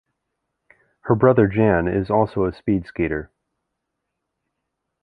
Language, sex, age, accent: English, male, 30-39, United States English